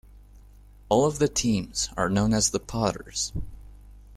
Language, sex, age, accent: English, male, 19-29, United States English